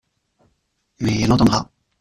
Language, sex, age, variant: French, male, 40-49, Français de métropole